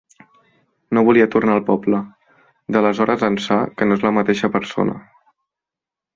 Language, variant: Catalan, Central